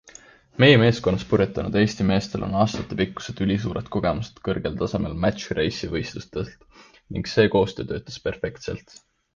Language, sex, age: Estonian, male, 19-29